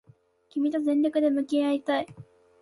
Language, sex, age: Japanese, female, 19-29